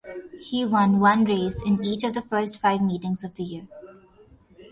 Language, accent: English, United States English; India and South Asia (India, Pakistan, Sri Lanka)